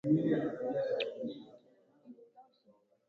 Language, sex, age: Swahili, female, 19-29